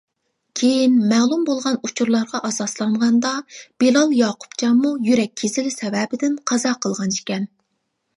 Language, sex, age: Uyghur, female, 30-39